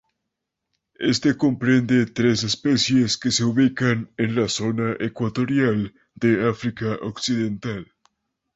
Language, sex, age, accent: Spanish, male, 19-29, Andino-Pacífico: Colombia, Perú, Ecuador, oeste de Bolivia y Venezuela andina